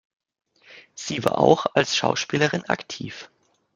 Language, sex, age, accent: German, male, 30-39, Deutschland Deutsch